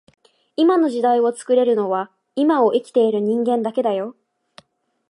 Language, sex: Japanese, female